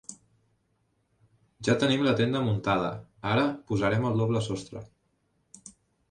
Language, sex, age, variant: Catalan, male, under 19, Central